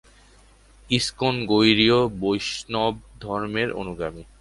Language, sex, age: Bengali, male, 19-29